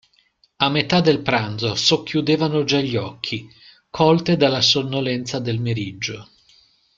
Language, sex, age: Italian, male, 50-59